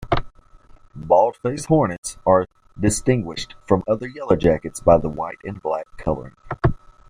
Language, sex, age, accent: English, male, 19-29, United States English